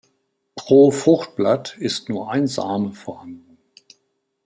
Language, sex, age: German, male, 60-69